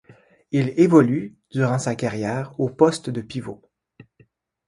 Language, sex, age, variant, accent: French, male, 40-49, Français d'Amérique du Nord, Français du Canada